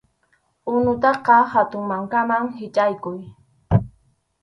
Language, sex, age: Arequipa-La Unión Quechua, female, under 19